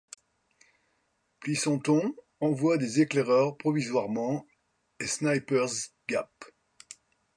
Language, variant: French, Français de métropole